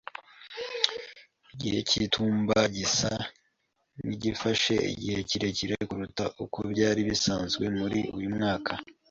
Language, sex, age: Kinyarwanda, male, 19-29